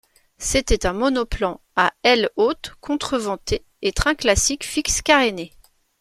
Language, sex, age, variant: French, male, 30-39, Français de métropole